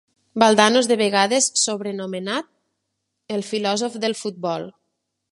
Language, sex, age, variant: Catalan, female, 30-39, Nord-Occidental